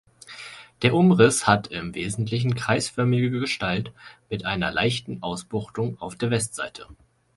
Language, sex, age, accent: German, male, 19-29, Deutschland Deutsch